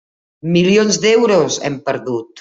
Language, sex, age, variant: Catalan, female, 50-59, Central